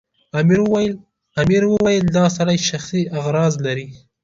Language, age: Pashto, 19-29